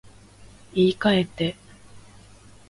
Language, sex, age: Japanese, female, 19-29